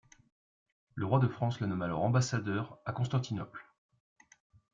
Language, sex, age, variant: French, male, 30-39, Français de métropole